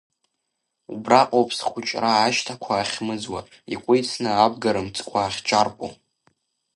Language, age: Abkhazian, under 19